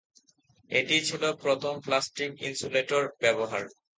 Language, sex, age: Bengali, male, 19-29